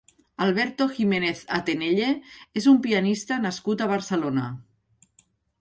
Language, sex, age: Catalan, female, 50-59